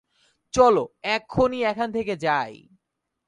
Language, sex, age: Bengali, male, 19-29